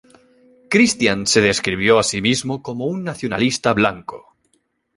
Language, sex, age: Spanish, male, 19-29